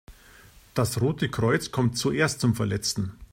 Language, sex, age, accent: German, male, 50-59, Deutschland Deutsch